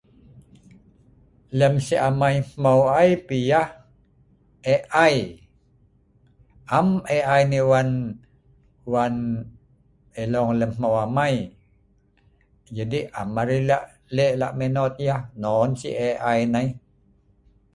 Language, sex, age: Sa'ban, male, 50-59